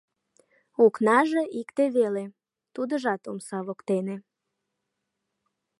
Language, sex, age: Mari, female, 19-29